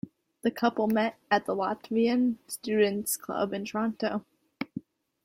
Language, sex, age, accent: English, female, under 19, United States English